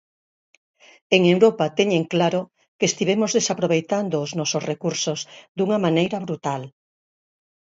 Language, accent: Galician, Normativo (estándar)